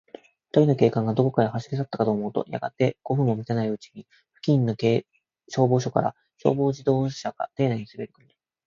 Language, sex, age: Japanese, male, 19-29